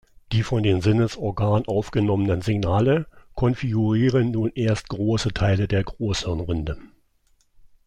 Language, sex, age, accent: German, male, 60-69, Deutschland Deutsch